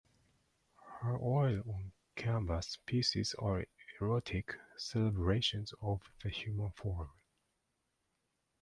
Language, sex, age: English, male, 40-49